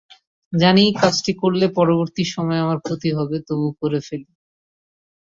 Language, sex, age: Bengali, male, 19-29